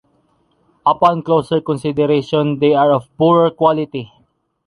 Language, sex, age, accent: English, male, 19-29, Filipino